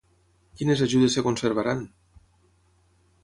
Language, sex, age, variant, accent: Catalan, male, 40-49, Tortosí, nord-occidental; Tortosí